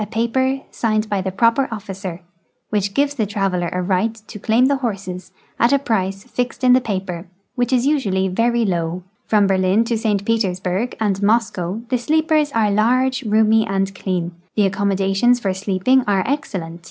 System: none